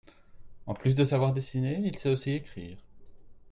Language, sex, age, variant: French, male, 30-39, Français de métropole